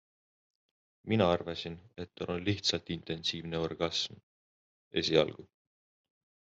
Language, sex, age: Estonian, male, 19-29